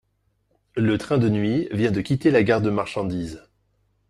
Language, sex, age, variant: French, male, 40-49, Français de métropole